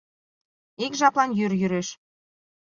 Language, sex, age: Mari, female, 30-39